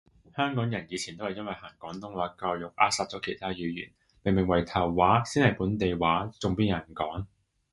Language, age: Cantonese, 30-39